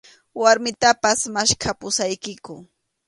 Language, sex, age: Arequipa-La Unión Quechua, female, 30-39